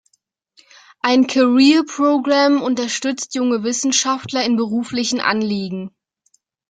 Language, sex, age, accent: German, female, 19-29, Deutschland Deutsch